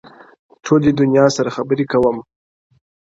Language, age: Pashto, 19-29